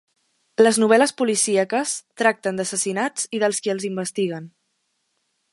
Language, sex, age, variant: Catalan, female, under 19, Central